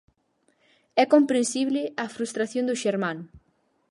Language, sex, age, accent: Galician, female, under 19, Central (gheada)